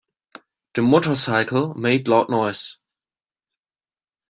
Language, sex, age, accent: English, male, 19-29, United States English